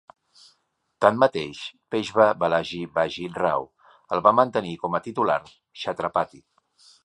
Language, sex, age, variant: Catalan, male, 50-59, Central